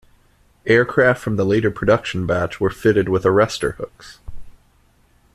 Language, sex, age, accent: English, male, 19-29, United States English